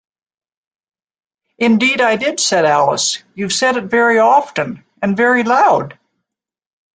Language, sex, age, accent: English, female, 60-69, Canadian English